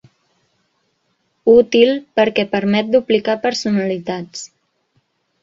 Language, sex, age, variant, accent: Catalan, female, 19-29, Central, central